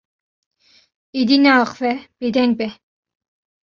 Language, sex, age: Kurdish, female, 19-29